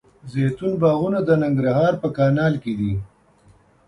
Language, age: Pashto, 50-59